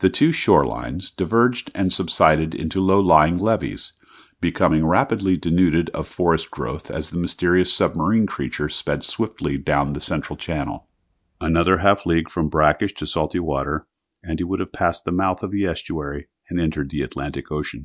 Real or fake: real